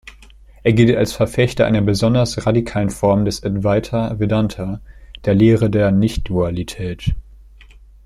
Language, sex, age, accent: German, male, under 19, Deutschland Deutsch